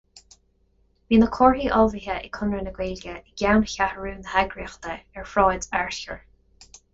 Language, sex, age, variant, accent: Irish, female, 30-39, Gaeilge Chonnacht, Cainteoir líofa, ní ó dhúchas